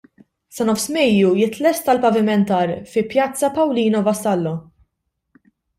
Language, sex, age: Maltese, female, 19-29